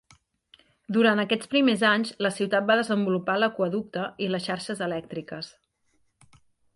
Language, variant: Catalan, Nord-Occidental